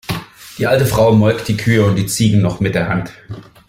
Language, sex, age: German, male, 30-39